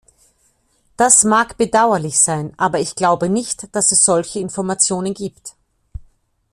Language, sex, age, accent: German, female, 50-59, Österreichisches Deutsch